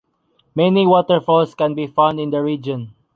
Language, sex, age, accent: English, male, 19-29, Filipino